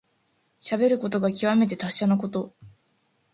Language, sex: Japanese, female